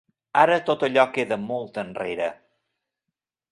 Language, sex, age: Catalan, male, 50-59